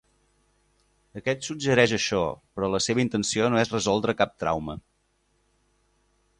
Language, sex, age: Catalan, male, 30-39